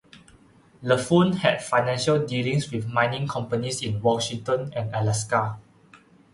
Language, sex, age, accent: English, male, 19-29, Malaysian English